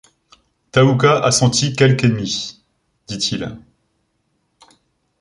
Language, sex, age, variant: French, male, 19-29, Français de métropole